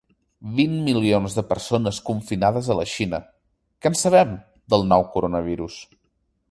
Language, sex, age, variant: Catalan, male, 30-39, Central